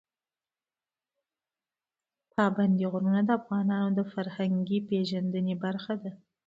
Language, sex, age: Pashto, female, 30-39